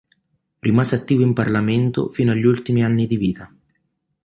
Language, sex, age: Italian, male, 19-29